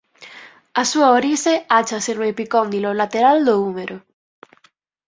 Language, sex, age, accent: Galician, female, 19-29, Atlántico (seseo e gheada)